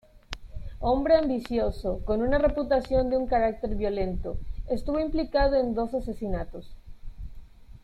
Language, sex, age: Spanish, female, 19-29